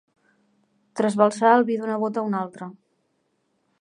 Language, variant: Catalan, Central